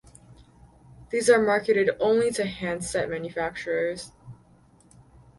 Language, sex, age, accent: English, female, 19-29, Canadian English